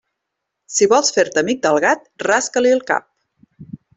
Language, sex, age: Catalan, female, 40-49